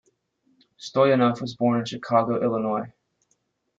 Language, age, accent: English, 30-39, United States English